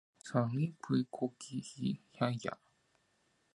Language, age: Seri, 19-29